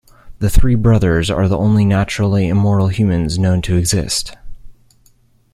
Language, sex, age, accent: English, male, 19-29, United States English